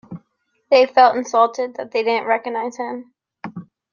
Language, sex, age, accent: English, female, 19-29, United States English